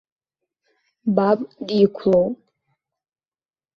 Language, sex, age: Abkhazian, female, under 19